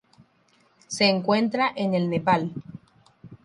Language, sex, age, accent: Spanish, female, 19-29, Rioplatense: Argentina, Uruguay, este de Bolivia, Paraguay